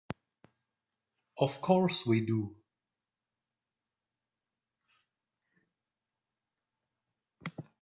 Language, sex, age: English, male, 30-39